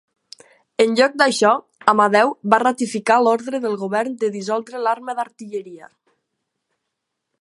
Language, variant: Catalan, Nord-Occidental